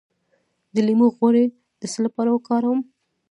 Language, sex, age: Pashto, female, 19-29